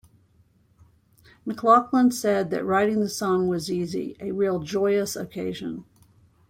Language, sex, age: English, female, 60-69